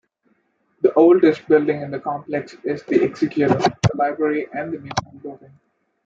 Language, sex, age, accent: English, male, 19-29, India and South Asia (India, Pakistan, Sri Lanka)